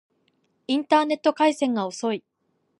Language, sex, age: Japanese, female, 19-29